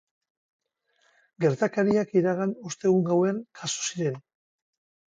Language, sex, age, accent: Basque, male, 50-59, Mendebalekoa (Araba, Bizkaia, Gipuzkoako mendebaleko herri batzuk)